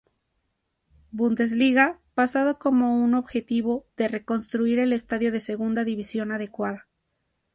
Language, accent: Spanish, México